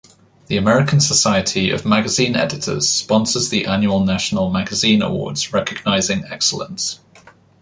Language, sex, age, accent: English, male, 19-29, England English